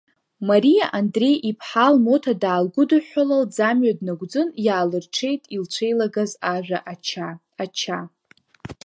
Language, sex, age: Abkhazian, female, under 19